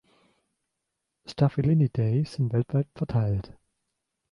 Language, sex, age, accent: German, male, 19-29, Deutschland Deutsch